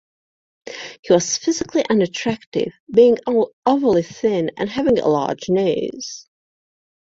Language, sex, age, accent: English, female, 40-49, England English